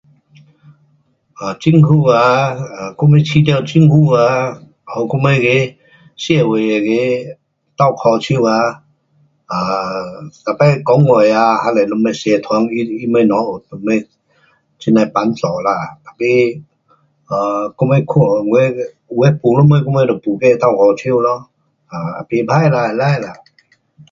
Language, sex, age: Pu-Xian Chinese, male, 60-69